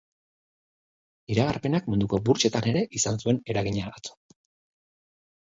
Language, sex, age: Basque, male, 40-49